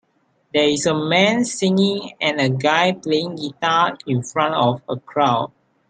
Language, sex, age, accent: English, male, 19-29, Malaysian English